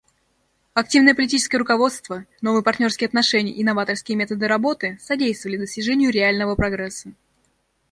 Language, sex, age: Russian, female, under 19